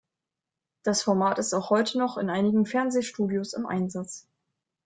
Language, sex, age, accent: German, female, 19-29, Deutschland Deutsch